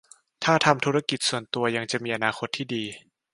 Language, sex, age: Thai, male, under 19